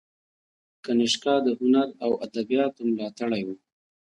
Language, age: Pashto, 30-39